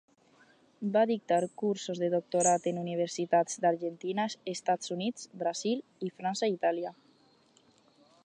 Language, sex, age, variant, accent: Catalan, female, under 19, Alacantí, valencià